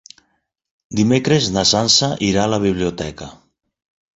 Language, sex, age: Catalan, male, 40-49